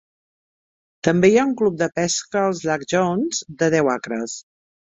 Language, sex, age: Catalan, female, 50-59